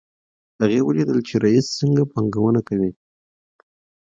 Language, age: Pashto, 19-29